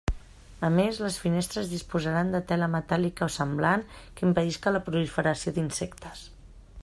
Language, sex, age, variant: Catalan, female, 40-49, Central